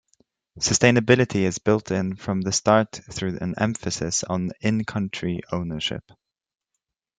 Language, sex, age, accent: English, male, under 19, England English